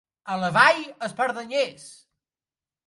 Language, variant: Catalan, Central